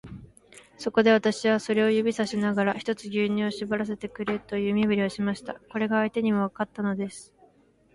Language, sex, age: Japanese, female, 19-29